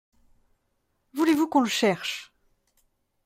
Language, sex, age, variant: French, female, 30-39, Français de métropole